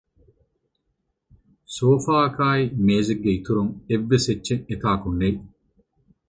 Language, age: Divehi, 50-59